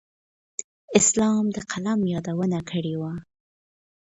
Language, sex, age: Pashto, female, 19-29